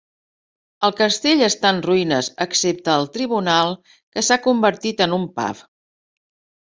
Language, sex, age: Catalan, female, 50-59